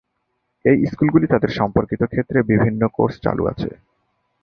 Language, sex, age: Bengali, male, 19-29